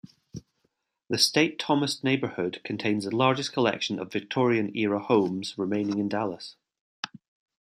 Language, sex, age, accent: English, male, 40-49, Scottish English